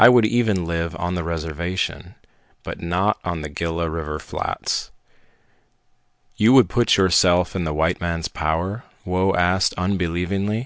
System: none